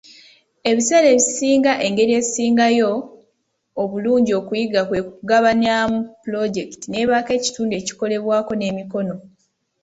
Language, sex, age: Ganda, female, 19-29